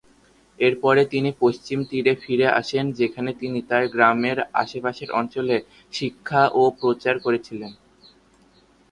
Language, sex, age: Bengali, male, under 19